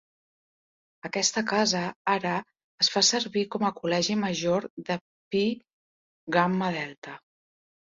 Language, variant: Catalan, Central